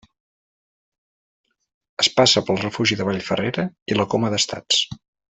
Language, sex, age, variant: Catalan, male, 50-59, Central